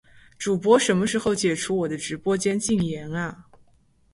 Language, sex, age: Chinese, female, 19-29